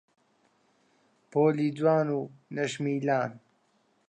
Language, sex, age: Central Kurdish, male, 19-29